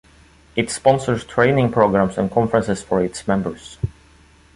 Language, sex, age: English, male, 30-39